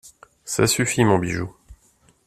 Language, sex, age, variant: French, male, 30-39, Français de métropole